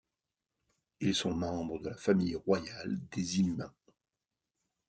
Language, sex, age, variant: French, male, 50-59, Français de métropole